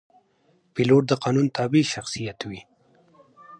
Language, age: Pashto, 19-29